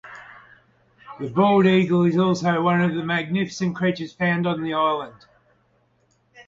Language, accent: English, Australian English